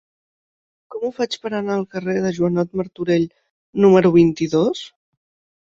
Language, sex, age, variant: Catalan, female, 30-39, Central